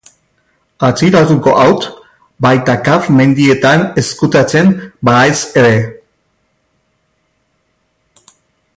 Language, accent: Basque, Mendebalekoa (Araba, Bizkaia, Gipuzkoako mendebaleko herri batzuk)